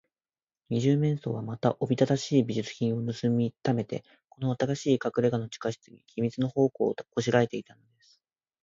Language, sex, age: Japanese, male, 19-29